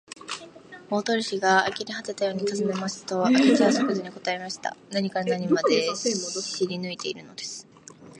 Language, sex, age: Japanese, female, 19-29